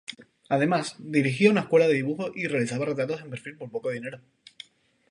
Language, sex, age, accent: Spanish, male, 19-29, España: Islas Canarias